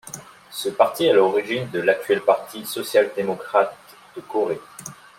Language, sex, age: French, male, 30-39